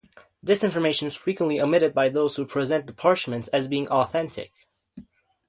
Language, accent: English, United States English